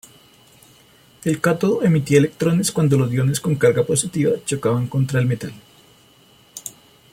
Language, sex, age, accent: Spanish, male, 30-39, Andino-Pacífico: Colombia, Perú, Ecuador, oeste de Bolivia y Venezuela andina